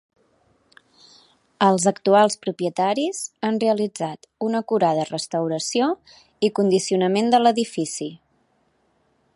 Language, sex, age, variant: Catalan, female, 30-39, Central